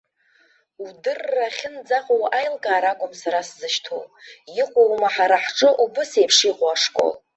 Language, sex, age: Abkhazian, female, 40-49